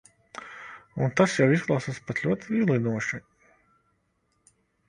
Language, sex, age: Latvian, male, 30-39